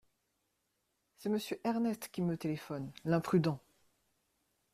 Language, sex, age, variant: French, female, 40-49, Français de métropole